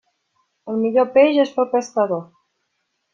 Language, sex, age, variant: Catalan, female, 19-29, Nord-Occidental